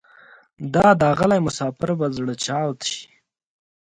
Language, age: Pashto, 19-29